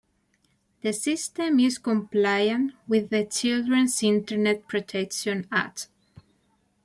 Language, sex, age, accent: English, female, 19-29, United States English